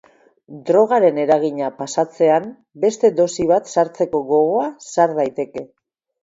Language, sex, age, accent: Basque, female, 40-49, Mendebalekoa (Araba, Bizkaia, Gipuzkoako mendebaleko herri batzuk)